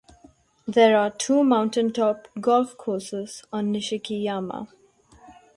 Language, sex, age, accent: English, female, under 19, India and South Asia (India, Pakistan, Sri Lanka)